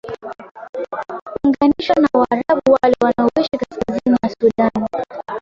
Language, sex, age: Swahili, female, 19-29